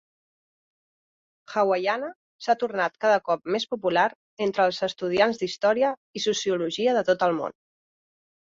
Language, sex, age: Catalan, female, 30-39